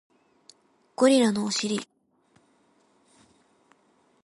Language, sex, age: Japanese, female, 19-29